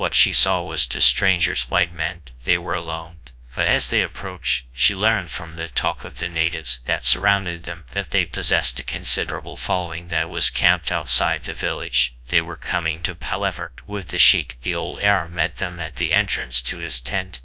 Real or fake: fake